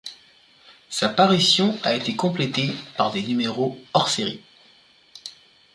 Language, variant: French, Français de métropole